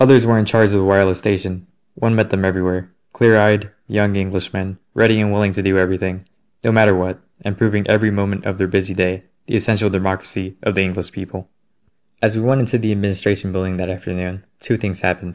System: none